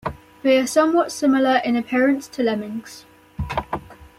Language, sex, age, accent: English, female, under 19, England English